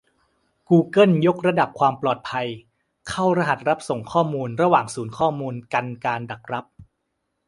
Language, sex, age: Thai, male, 30-39